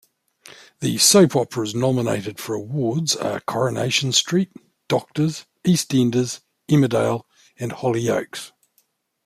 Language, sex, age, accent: English, male, 50-59, New Zealand English